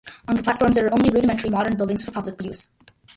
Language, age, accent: English, under 19, United States English